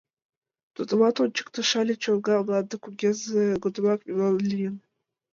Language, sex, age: Mari, female, 19-29